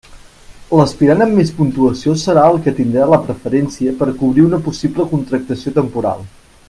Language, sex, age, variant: Catalan, male, 30-39, Central